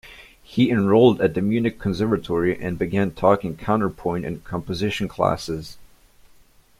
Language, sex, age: English, male, under 19